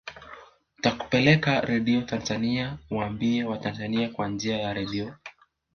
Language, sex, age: Swahili, male, 19-29